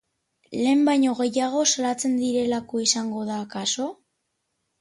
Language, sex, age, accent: Basque, male, 40-49, Mendebalekoa (Araba, Bizkaia, Gipuzkoako mendebaleko herri batzuk)